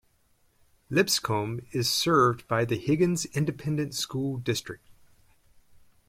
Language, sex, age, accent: English, male, 50-59, United States English